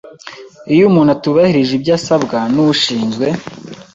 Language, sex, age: Kinyarwanda, male, 19-29